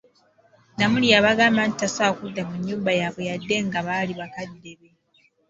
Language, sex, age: Ganda, female, 19-29